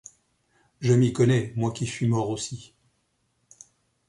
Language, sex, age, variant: French, male, 60-69, Français de métropole